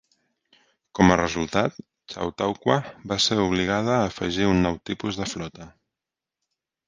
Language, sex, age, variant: Catalan, male, 30-39, Central